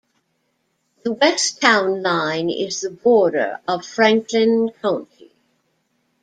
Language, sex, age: English, female, 60-69